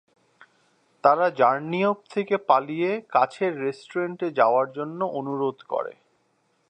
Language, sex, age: Bengali, male, 40-49